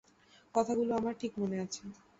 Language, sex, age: Bengali, female, 19-29